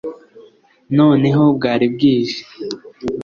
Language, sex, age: Kinyarwanda, male, 19-29